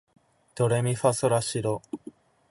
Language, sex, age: Japanese, male, 19-29